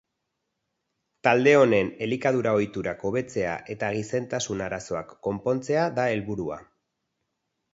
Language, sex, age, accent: Basque, male, 40-49, Erdialdekoa edo Nafarra (Gipuzkoa, Nafarroa)